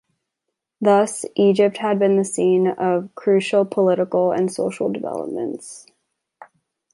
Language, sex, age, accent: English, female, 19-29, United States English